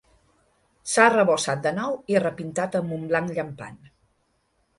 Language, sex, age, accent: Catalan, female, 40-49, balear; central